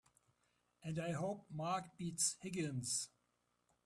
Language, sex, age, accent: English, male, 60-69, England English